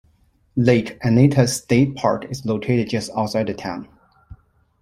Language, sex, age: English, male, 40-49